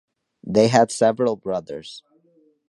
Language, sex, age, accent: English, male, under 19, United States English